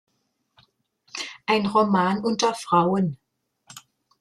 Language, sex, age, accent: German, female, 60-69, Deutschland Deutsch